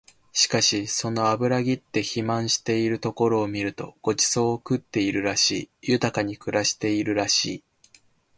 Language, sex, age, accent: Japanese, male, 19-29, 標準語